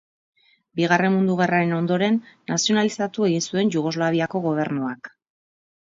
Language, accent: Basque, Mendebalekoa (Araba, Bizkaia, Gipuzkoako mendebaleko herri batzuk)